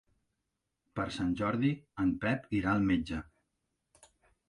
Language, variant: Catalan, Central